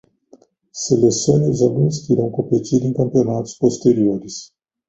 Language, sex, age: Portuguese, male, 50-59